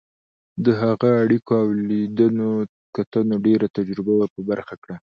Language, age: Pashto, 19-29